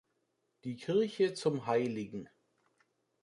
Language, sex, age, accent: German, male, 30-39, Deutschland Deutsch